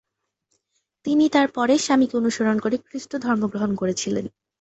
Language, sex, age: Bengali, female, under 19